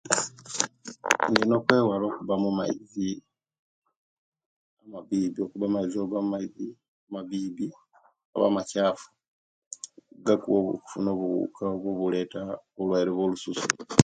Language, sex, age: Kenyi, male, 30-39